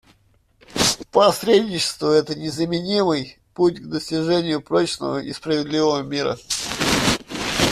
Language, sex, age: Russian, male, 40-49